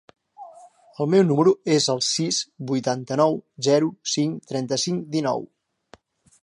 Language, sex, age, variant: Catalan, male, 50-59, Central